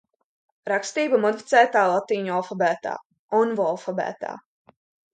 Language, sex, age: Latvian, female, under 19